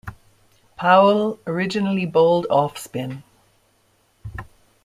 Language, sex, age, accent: English, female, 50-59, Irish English